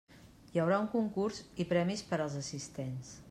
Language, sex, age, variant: Catalan, female, 40-49, Central